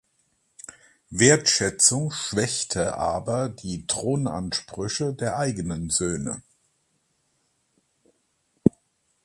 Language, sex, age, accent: German, male, 60-69, Deutschland Deutsch